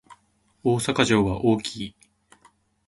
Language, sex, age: Japanese, male, 19-29